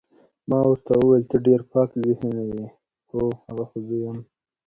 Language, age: Pashto, under 19